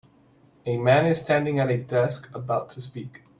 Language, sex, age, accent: English, male, 30-39, United States English